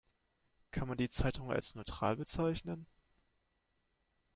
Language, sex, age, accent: German, male, 19-29, Deutschland Deutsch